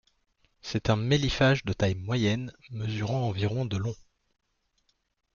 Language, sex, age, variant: French, male, 30-39, Français de métropole